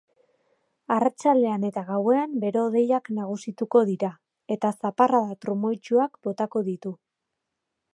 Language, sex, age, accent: Basque, female, 30-39, Erdialdekoa edo Nafarra (Gipuzkoa, Nafarroa)